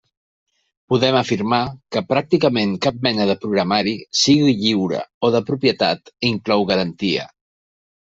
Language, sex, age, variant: Catalan, male, 40-49, Central